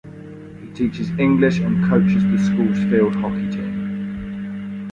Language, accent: English, England English